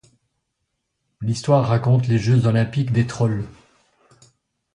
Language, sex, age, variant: French, male, 60-69, Français de métropole